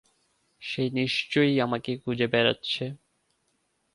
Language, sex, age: Bengali, male, 19-29